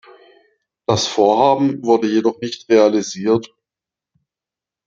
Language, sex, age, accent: German, male, 30-39, Deutschland Deutsch